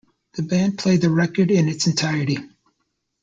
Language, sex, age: English, male, 40-49